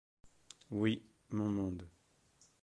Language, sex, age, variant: French, male, 19-29, Français de métropole